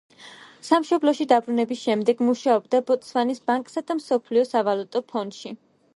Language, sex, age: Georgian, female, 19-29